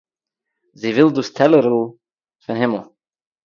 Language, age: Yiddish, 30-39